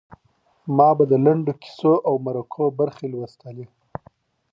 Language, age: Pashto, 30-39